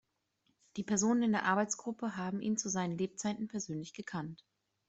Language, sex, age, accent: German, female, 30-39, Deutschland Deutsch